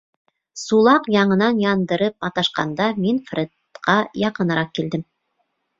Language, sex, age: Bashkir, female, 30-39